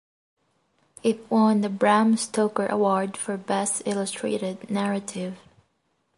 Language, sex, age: English, female, 19-29